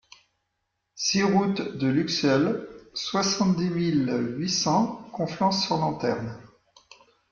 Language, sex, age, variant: French, male, 40-49, Français de métropole